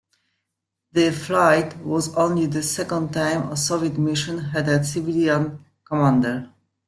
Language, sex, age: English, female, 50-59